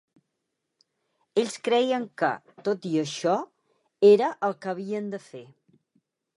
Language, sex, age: Catalan, female, 60-69